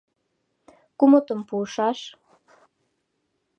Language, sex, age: Mari, female, 19-29